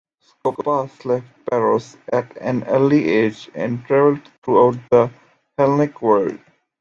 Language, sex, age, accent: English, male, 19-29, United States English